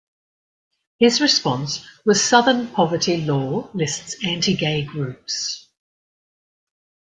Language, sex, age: English, female, 50-59